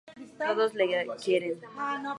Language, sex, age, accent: Spanish, female, under 19, México